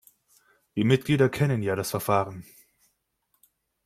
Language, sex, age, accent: German, male, 19-29, Deutschland Deutsch